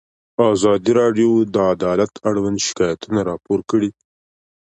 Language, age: Pashto, 19-29